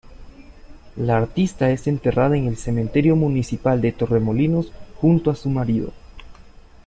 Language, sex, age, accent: Spanish, male, 19-29, América central